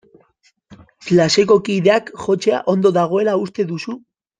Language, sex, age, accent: Basque, male, 19-29, Mendebalekoa (Araba, Bizkaia, Gipuzkoako mendebaleko herri batzuk)